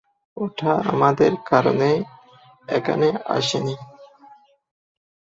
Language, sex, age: Bengali, male, 19-29